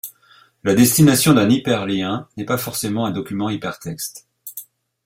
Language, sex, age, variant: French, male, 40-49, Français de métropole